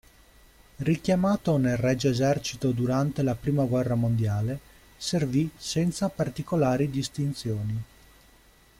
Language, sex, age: Italian, male, 30-39